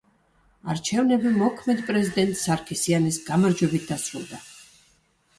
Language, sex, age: Georgian, female, 40-49